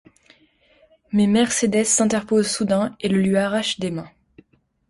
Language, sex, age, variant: French, female, 19-29, Français de métropole